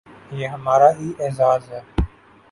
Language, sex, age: Urdu, male, 19-29